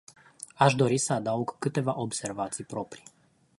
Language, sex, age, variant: Romanian, male, 40-49, Romanian-Romania